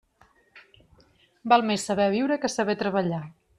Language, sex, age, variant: Catalan, male, 30-39, Nord-Occidental